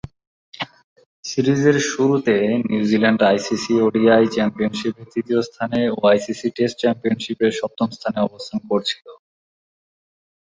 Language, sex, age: Bengali, male, 19-29